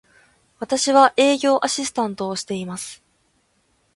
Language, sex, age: Japanese, female, under 19